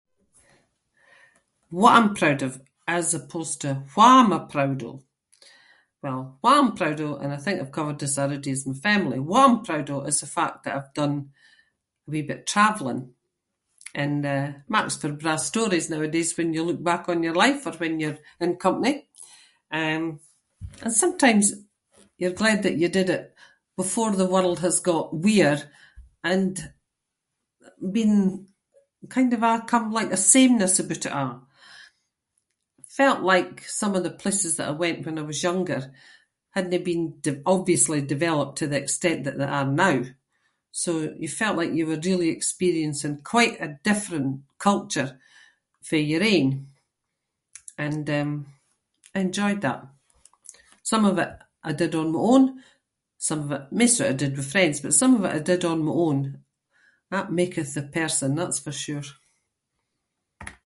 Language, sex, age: Scots, female, 70-79